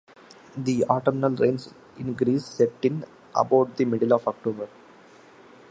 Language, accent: English, India and South Asia (India, Pakistan, Sri Lanka)